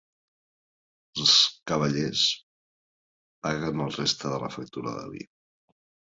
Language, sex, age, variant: Catalan, male, 40-49, Nord-Occidental